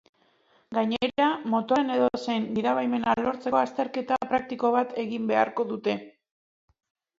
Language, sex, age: Basque, female, 40-49